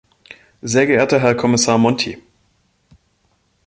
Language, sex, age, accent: German, male, 30-39, Deutschland Deutsch